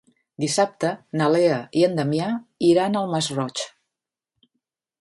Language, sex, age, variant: Catalan, female, 50-59, Central